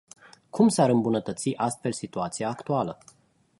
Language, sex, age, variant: Romanian, male, 40-49, Romanian-Romania